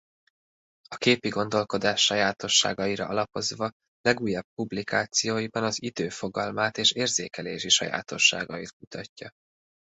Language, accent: Hungarian, budapesti